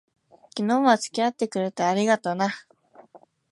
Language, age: Japanese, 19-29